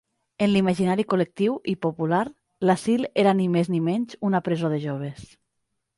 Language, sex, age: Catalan, female, 30-39